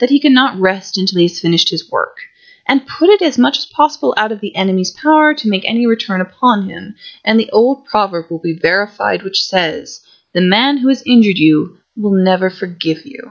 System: none